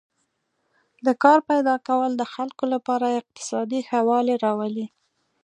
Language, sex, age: Pashto, female, 19-29